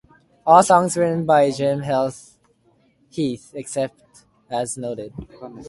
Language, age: English, under 19